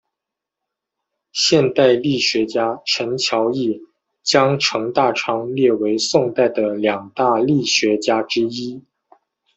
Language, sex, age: Chinese, male, 40-49